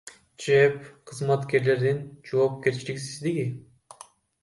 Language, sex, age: Kyrgyz, male, under 19